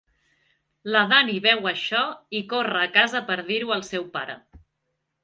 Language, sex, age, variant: Catalan, female, 30-39, Central